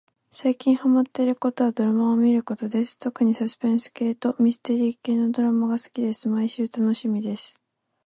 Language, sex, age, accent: Japanese, female, 19-29, 関西弁